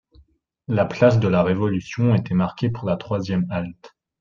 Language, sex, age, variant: French, male, 19-29, Français de métropole